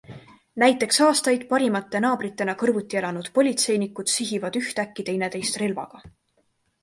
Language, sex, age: Estonian, female, 19-29